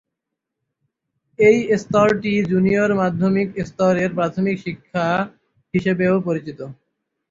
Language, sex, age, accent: Bengali, male, under 19, চলিত